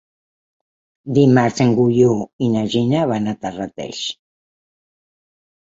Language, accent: Catalan, aprenent (recent, des del castellà)